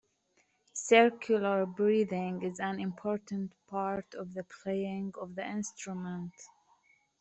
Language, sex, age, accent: English, female, 19-29, United States English